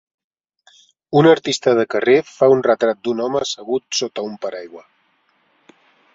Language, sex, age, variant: Catalan, male, 40-49, Central